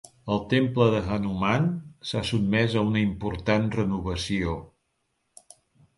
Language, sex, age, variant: Catalan, male, 60-69, Central